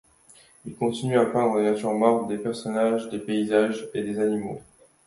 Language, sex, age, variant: French, male, 19-29, Français de métropole